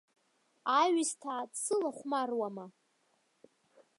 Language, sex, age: Abkhazian, female, under 19